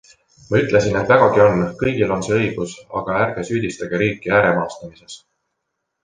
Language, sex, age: Estonian, male, 40-49